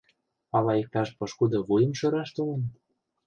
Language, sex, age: Mari, male, 19-29